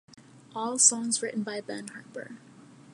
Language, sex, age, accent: English, female, 19-29, United States English